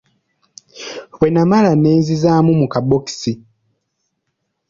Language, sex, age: Ganda, male, under 19